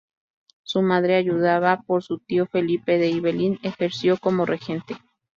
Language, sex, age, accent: Spanish, female, 30-39, México